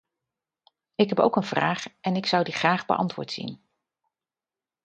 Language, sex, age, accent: Dutch, female, 50-59, Nederlands Nederlands